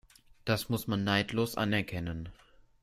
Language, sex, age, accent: German, male, under 19, Deutschland Deutsch